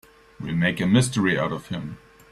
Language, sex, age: English, male, 40-49